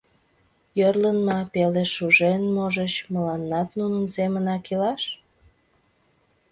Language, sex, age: Mari, female, 19-29